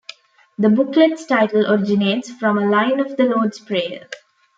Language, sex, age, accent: English, female, 19-29, India and South Asia (India, Pakistan, Sri Lanka)